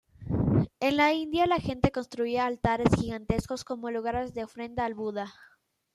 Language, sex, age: Spanish, female, 19-29